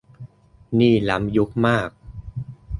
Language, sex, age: Thai, male, 30-39